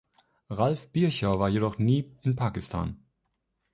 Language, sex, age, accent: German, male, 19-29, Deutschland Deutsch